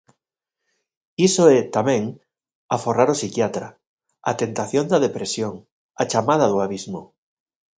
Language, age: Galician, 40-49